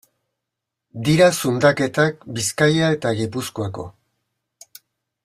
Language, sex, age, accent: Basque, male, 60-69, Mendebalekoa (Araba, Bizkaia, Gipuzkoako mendebaleko herri batzuk)